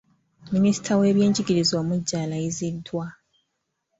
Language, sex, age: Ganda, female, 19-29